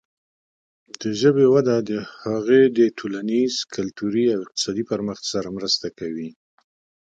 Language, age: Pashto, 50-59